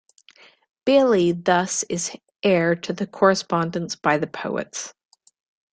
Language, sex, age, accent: English, female, 40-49, Canadian English